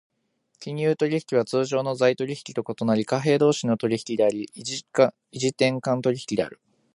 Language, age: Japanese, 19-29